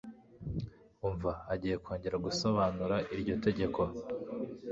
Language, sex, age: Kinyarwanda, male, 19-29